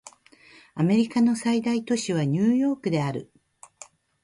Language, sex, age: Japanese, female, 50-59